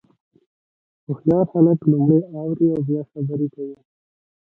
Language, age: Pashto, 19-29